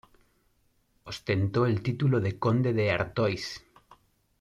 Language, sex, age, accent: Spanish, male, 40-49, España: Centro-Sur peninsular (Madrid, Toledo, Castilla-La Mancha)